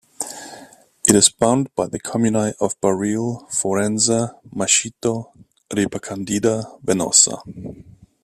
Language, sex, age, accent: English, male, 30-39, United States English